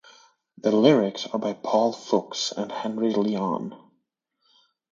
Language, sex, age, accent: English, male, 30-39, United States English